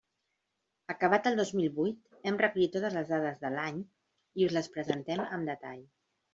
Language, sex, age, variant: Catalan, female, 40-49, Central